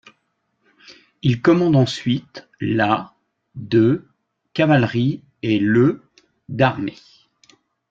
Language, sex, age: French, male, 60-69